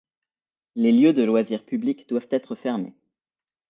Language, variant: French, Français de métropole